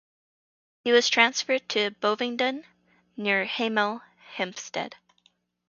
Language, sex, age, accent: English, female, 19-29, United States English; Canadian English